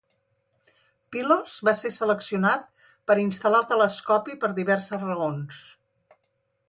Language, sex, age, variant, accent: Catalan, female, 60-69, Central, central